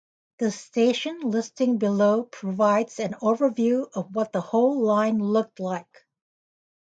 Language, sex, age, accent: English, female, 50-59, United States English